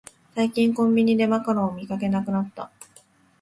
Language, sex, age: Japanese, female, 19-29